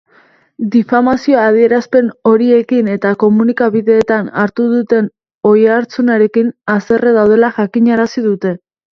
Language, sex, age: Basque, female, 19-29